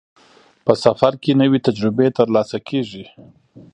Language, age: Pashto, 40-49